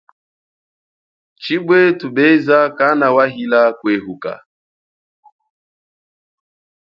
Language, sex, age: Chokwe, male, 40-49